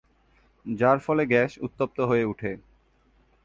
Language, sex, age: Bengali, male, 30-39